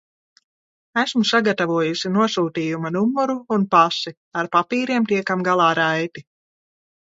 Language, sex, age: Latvian, female, 30-39